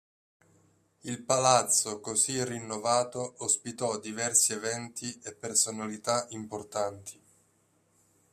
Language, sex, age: Italian, male, 19-29